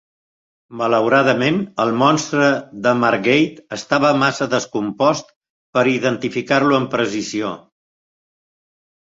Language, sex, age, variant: Catalan, male, 70-79, Central